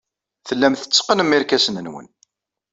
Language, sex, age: Kabyle, male, 40-49